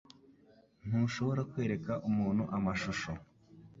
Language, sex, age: Kinyarwanda, male, 19-29